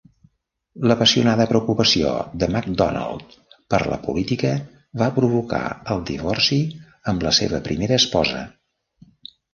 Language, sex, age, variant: Catalan, male, 70-79, Central